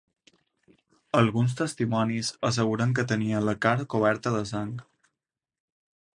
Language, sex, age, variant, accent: Catalan, male, 19-29, Balear, mallorquí